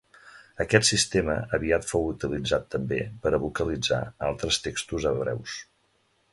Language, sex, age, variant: Catalan, male, 40-49, Central